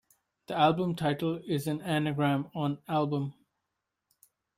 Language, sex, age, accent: English, male, 19-29, India and South Asia (India, Pakistan, Sri Lanka)